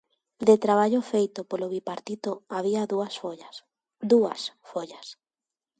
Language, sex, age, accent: Galician, female, 19-29, Normativo (estándar)